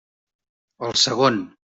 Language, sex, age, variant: Catalan, male, 50-59, Central